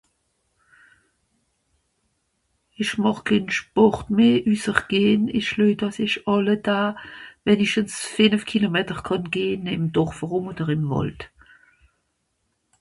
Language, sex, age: Swiss German, female, 60-69